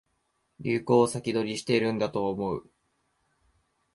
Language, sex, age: Japanese, male, 19-29